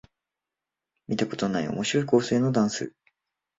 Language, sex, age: Japanese, male, 19-29